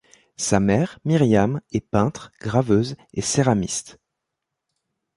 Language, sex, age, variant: French, male, 19-29, Français de métropole